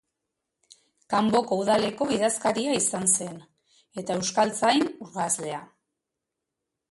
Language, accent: Basque, Mendebalekoa (Araba, Bizkaia, Gipuzkoako mendebaleko herri batzuk)